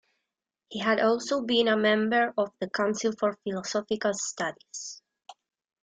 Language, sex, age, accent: English, female, 19-29, England English